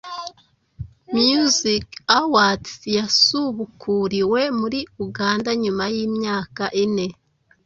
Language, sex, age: Kinyarwanda, female, 30-39